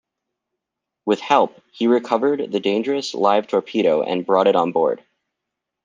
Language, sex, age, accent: English, male, 19-29, United States English